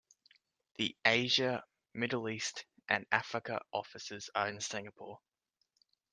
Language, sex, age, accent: English, male, 19-29, Australian English